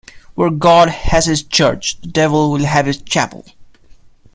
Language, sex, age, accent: English, male, 19-29, India and South Asia (India, Pakistan, Sri Lanka)